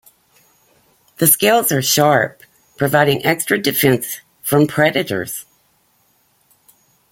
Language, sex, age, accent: English, female, 50-59, United States English